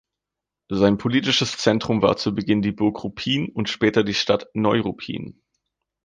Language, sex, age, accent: German, male, 19-29, Deutschland Deutsch